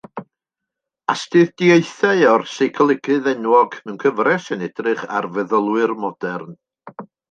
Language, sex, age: Welsh, male, 60-69